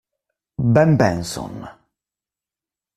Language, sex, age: Italian, male, 30-39